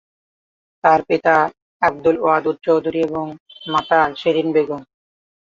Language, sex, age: Bengali, male, 19-29